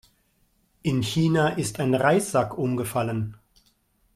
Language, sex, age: German, male, 50-59